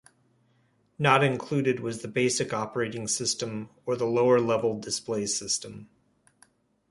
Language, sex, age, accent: English, male, 30-39, United States English